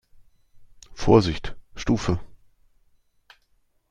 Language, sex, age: German, male, 50-59